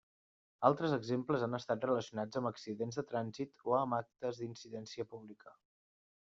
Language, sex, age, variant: Catalan, male, 19-29, Central